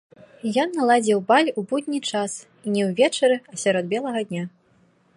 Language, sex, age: Belarusian, female, 19-29